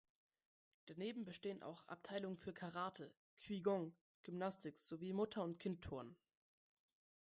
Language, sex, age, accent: German, male, under 19, Deutschland Deutsch